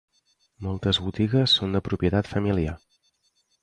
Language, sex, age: Catalan, male, 30-39